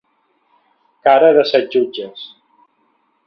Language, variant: Catalan, Central